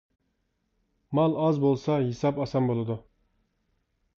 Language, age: Uyghur, 30-39